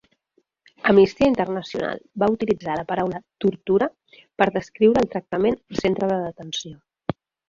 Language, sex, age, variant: Catalan, female, 50-59, Central